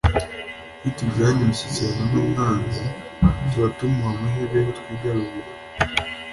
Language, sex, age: Kinyarwanda, male, under 19